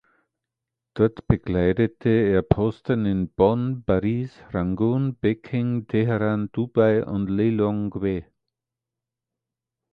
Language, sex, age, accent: German, male, 60-69, Österreichisches Deutsch